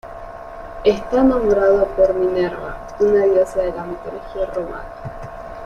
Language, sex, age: Spanish, female, 19-29